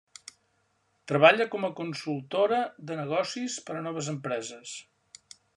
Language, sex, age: Catalan, male, 70-79